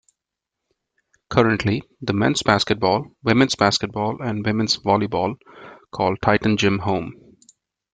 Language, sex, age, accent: English, male, 40-49, India and South Asia (India, Pakistan, Sri Lanka)